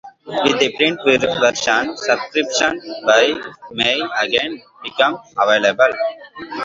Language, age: English, 19-29